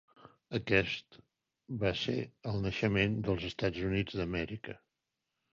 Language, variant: Catalan, Central